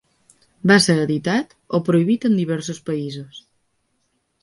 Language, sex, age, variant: Catalan, female, 19-29, Balear